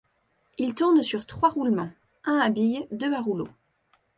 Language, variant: French, Français de métropole